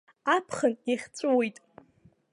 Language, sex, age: Abkhazian, female, under 19